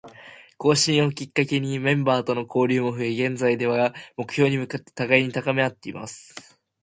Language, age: Japanese, under 19